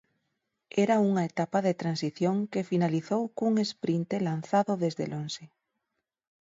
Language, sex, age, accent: Galician, female, 40-49, Normativo (estándar)